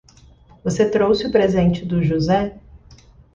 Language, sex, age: Portuguese, female, 30-39